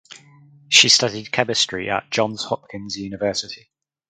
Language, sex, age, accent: English, male, 30-39, England English